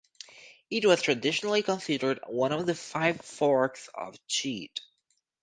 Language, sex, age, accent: English, female, 19-29, United States English